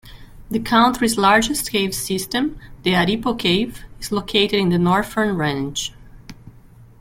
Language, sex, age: English, female, 40-49